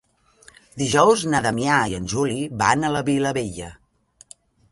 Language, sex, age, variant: Catalan, female, 50-59, Central